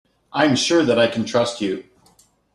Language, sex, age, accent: English, male, 40-49, United States English